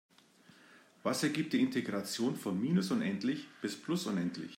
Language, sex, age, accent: German, male, 50-59, Deutschland Deutsch